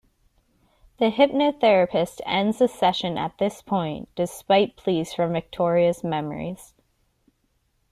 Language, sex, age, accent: English, female, 19-29, United States English